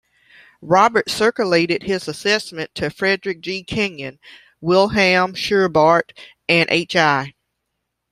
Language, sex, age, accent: English, female, 30-39, United States English